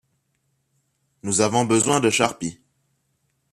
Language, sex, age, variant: French, male, under 19, Français des départements et régions d'outre-mer